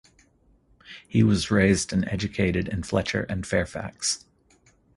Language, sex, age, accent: English, male, 50-59, United States English